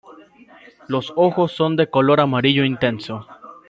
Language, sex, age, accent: Spanish, male, under 19, América central